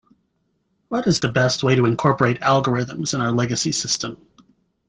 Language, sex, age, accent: English, male, 30-39, United States English